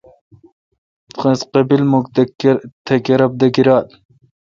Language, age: Kalkoti, 19-29